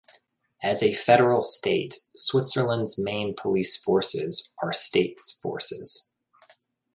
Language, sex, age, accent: English, male, 30-39, United States English